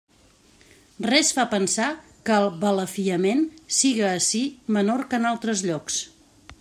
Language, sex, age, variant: Catalan, female, 50-59, Central